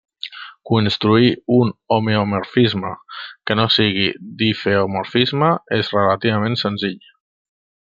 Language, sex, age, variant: Catalan, male, 30-39, Central